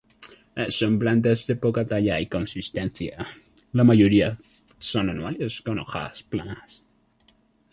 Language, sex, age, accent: Spanish, male, 19-29, México